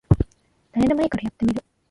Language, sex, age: Japanese, female, 19-29